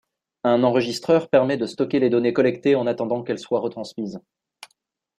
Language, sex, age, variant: French, male, 19-29, Français de métropole